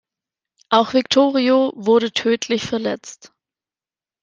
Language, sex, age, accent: German, female, 19-29, Deutschland Deutsch